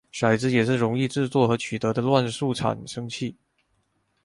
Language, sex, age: Chinese, male, 19-29